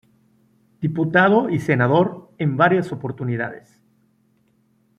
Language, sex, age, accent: Spanish, male, 40-49, México